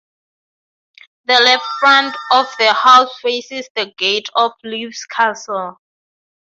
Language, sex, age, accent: English, female, 19-29, Southern African (South Africa, Zimbabwe, Namibia)